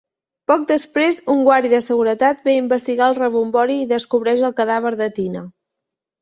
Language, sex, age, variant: Catalan, female, 30-39, Central